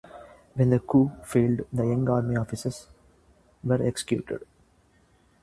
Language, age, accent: English, 19-29, India and South Asia (India, Pakistan, Sri Lanka)